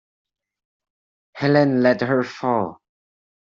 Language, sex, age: English, male, under 19